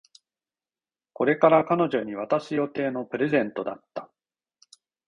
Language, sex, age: Japanese, male, 40-49